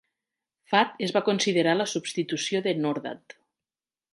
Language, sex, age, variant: Catalan, female, 40-49, Nord-Occidental